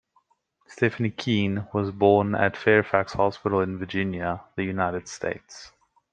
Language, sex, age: English, male, 19-29